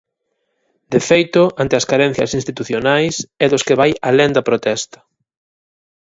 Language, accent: Galician, Atlántico (seseo e gheada)